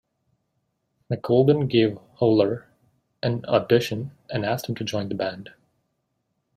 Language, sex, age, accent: English, male, 19-29, United States English